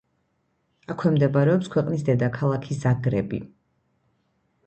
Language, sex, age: Georgian, female, 30-39